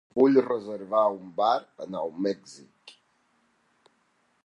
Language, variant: Catalan, Balear